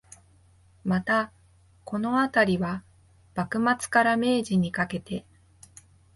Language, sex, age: Japanese, female, 30-39